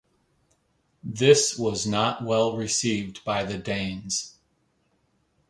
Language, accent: English, United States English